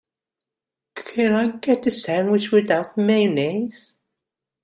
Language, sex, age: English, male, 19-29